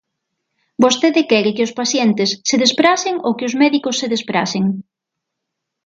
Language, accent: Galician, Atlántico (seseo e gheada)